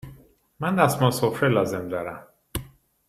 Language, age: Persian, 30-39